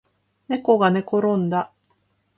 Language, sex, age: Japanese, female, 50-59